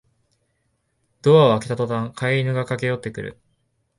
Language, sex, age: Japanese, male, 19-29